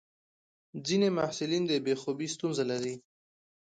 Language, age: Pashto, 19-29